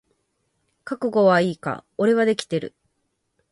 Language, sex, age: Japanese, female, 30-39